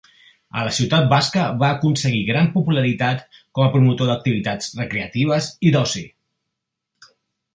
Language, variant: Catalan, Central